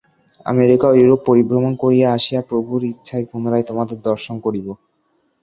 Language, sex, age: Bengali, male, 19-29